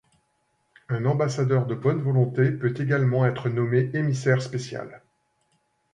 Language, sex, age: French, male, 50-59